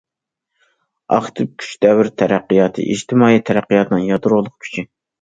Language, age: Uyghur, under 19